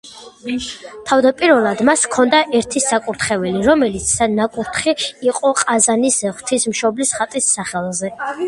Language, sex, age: Georgian, female, 19-29